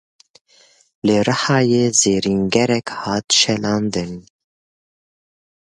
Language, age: Kurdish, 19-29